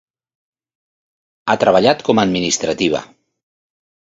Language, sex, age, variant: Catalan, male, 50-59, Central